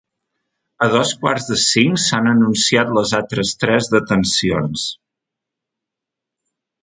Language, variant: Catalan, Central